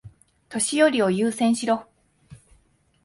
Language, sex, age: Japanese, female, 19-29